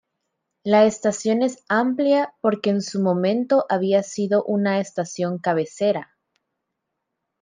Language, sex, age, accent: Spanish, female, 19-29, América central